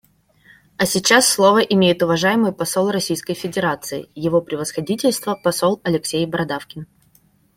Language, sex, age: Russian, female, 19-29